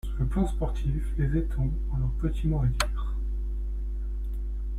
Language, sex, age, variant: French, male, 19-29, Français de métropole